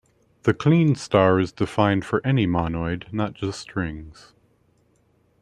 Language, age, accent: English, 40-49, United States English